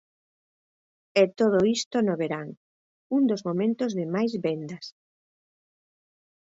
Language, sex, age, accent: Galician, female, 50-59, Oriental (común en zona oriental)